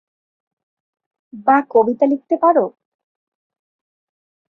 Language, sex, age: Bengali, female, 19-29